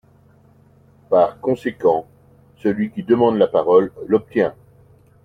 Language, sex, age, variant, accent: French, male, 50-59, Français d'Europe, Français de Belgique